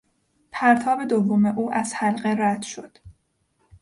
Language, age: Persian, 30-39